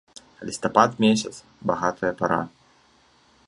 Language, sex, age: Belarusian, male, 30-39